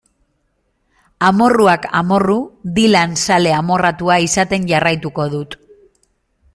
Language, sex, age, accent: Basque, female, 19-29, Mendebalekoa (Araba, Bizkaia, Gipuzkoako mendebaleko herri batzuk)